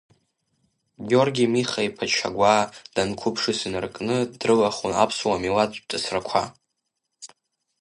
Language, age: Abkhazian, under 19